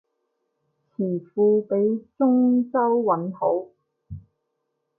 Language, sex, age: Cantonese, female, 19-29